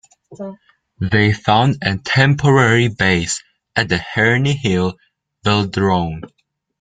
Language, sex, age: English, male, under 19